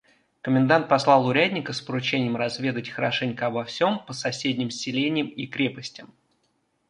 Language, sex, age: Russian, male, 19-29